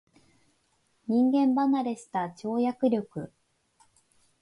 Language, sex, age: Japanese, female, 30-39